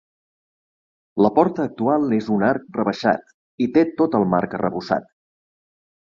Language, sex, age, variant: Catalan, male, 40-49, Septentrional